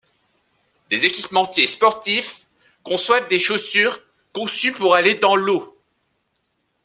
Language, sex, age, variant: French, male, 19-29, Français de métropole